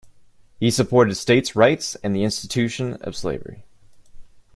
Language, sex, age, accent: English, male, 19-29, United States English